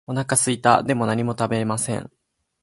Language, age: Japanese, 19-29